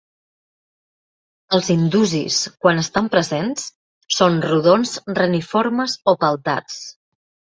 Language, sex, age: Catalan, female, 40-49